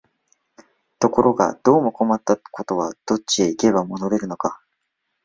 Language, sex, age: Japanese, male, 19-29